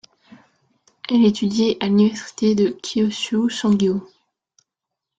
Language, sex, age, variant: French, female, under 19, Français de métropole